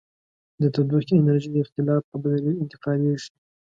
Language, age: Pashto, 19-29